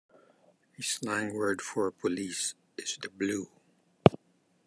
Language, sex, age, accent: English, male, 50-59, Filipino